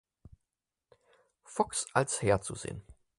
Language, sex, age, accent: German, male, 30-39, Deutschland Deutsch